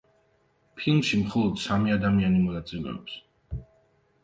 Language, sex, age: Georgian, male, 19-29